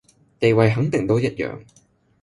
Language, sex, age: Cantonese, male, 19-29